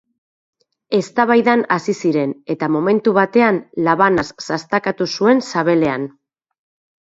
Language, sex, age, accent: Basque, female, 40-49, Mendebalekoa (Araba, Bizkaia, Gipuzkoako mendebaleko herri batzuk)